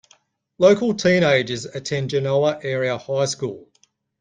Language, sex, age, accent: English, male, 40-49, Australian English